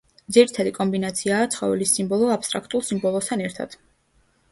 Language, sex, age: Georgian, female, under 19